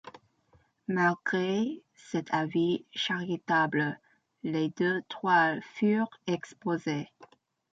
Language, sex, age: French, female, 30-39